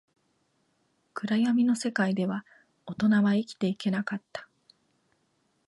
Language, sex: Japanese, female